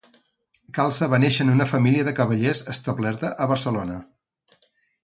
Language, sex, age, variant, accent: Catalan, male, 50-59, Central, central